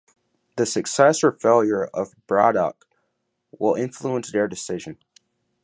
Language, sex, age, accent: English, male, under 19, United States English